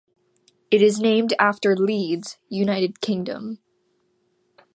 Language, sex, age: English, female, 19-29